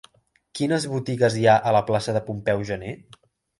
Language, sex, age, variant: Catalan, male, 19-29, Central